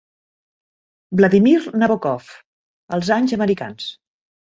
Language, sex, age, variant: Catalan, female, 60-69, Central